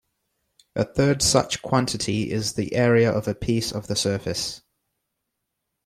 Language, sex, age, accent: English, male, 19-29, England English